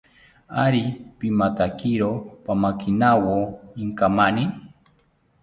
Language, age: South Ucayali Ashéninka, 40-49